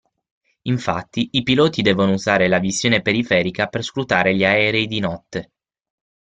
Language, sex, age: Italian, male, 19-29